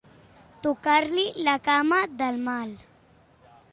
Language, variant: Catalan, Central